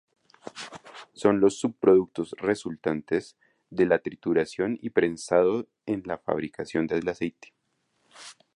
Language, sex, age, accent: Spanish, male, 19-29, Andino-Pacífico: Colombia, Perú, Ecuador, oeste de Bolivia y Venezuela andina